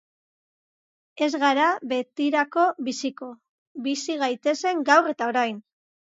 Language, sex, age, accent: Basque, female, 40-49, Mendebalekoa (Araba, Bizkaia, Gipuzkoako mendebaleko herri batzuk)